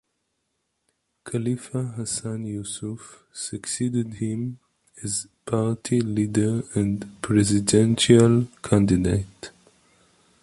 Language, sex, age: English, male, 30-39